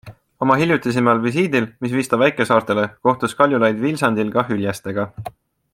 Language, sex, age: Estonian, male, 19-29